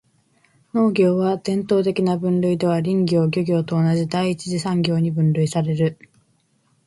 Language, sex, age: Japanese, female, 19-29